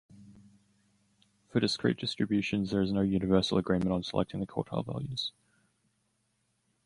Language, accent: English, Australian English